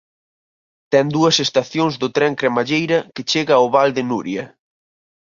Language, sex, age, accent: Galician, male, 19-29, Normativo (estándar)